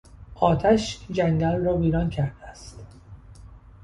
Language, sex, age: Persian, male, 30-39